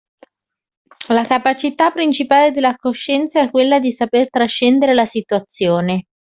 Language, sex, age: Italian, male, 30-39